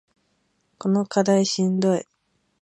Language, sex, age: Japanese, female, 19-29